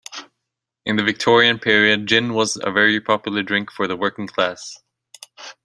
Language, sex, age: English, male, 19-29